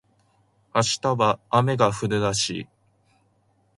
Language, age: Japanese, 19-29